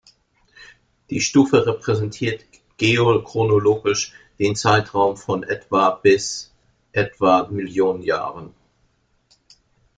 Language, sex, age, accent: German, male, 60-69, Deutschland Deutsch